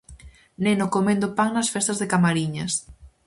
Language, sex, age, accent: Galician, female, under 19, Central (gheada)